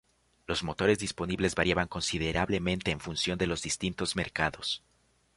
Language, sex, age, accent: Spanish, male, under 19, Andino-Pacífico: Colombia, Perú, Ecuador, oeste de Bolivia y Venezuela andina